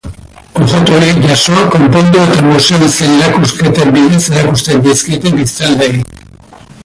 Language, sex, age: Basque, male, 60-69